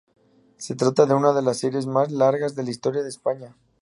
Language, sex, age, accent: Spanish, male, 19-29, México